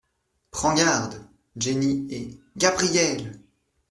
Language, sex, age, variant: French, male, 19-29, Français de métropole